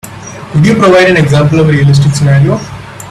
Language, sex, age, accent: English, male, 19-29, India and South Asia (India, Pakistan, Sri Lanka)